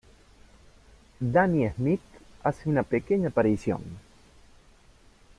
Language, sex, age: Spanish, male, 40-49